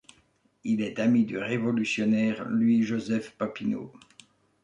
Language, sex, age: French, male, 40-49